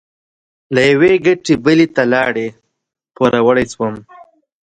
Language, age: Pashto, 19-29